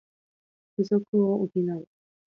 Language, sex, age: Japanese, female, 30-39